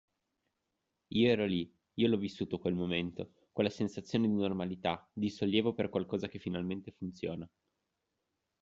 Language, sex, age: Italian, male, 19-29